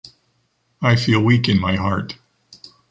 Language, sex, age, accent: English, male, 50-59, United States English